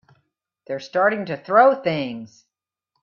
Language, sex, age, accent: English, female, 50-59, United States English